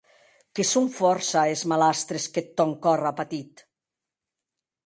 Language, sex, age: Occitan, female, 60-69